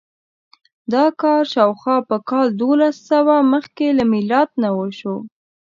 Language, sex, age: Pashto, female, under 19